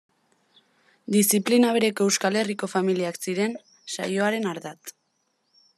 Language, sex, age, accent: Basque, female, 19-29, Mendebalekoa (Araba, Bizkaia, Gipuzkoako mendebaleko herri batzuk)